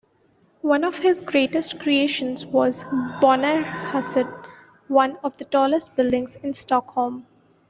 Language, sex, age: English, female, 19-29